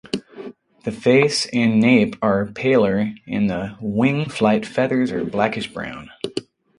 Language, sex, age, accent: English, male, 40-49, United States English